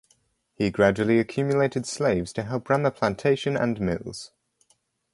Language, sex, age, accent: English, male, 19-29, United States English